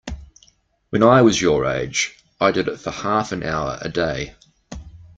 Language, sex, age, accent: English, male, 40-49, New Zealand English